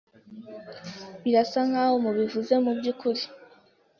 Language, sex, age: Kinyarwanda, female, 19-29